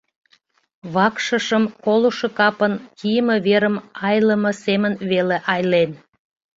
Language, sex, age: Mari, female, 40-49